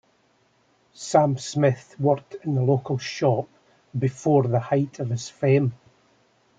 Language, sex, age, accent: English, male, 70-79, Scottish English